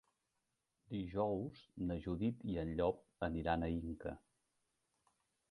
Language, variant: Catalan, Central